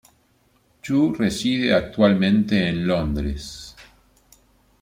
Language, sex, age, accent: Spanish, male, 50-59, Rioplatense: Argentina, Uruguay, este de Bolivia, Paraguay